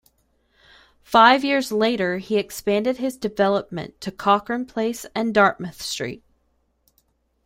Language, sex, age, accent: English, female, 30-39, United States English